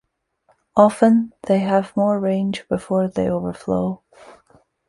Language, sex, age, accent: English, female, 19-29, United States English